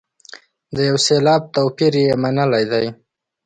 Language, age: Pashto, 19-29